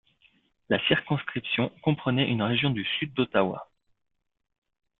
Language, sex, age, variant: French, male, 19-29, Français de métropole